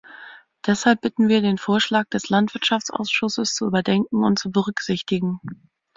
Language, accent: German, Deutschland Deutsch